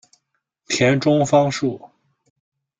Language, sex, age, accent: Chinese, male, 19-29, 出生地：河南省